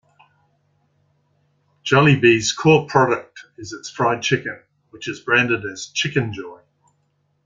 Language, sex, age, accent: English, male, 60-69, New Zealand English